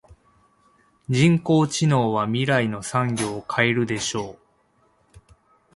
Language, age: Japanese, 30-39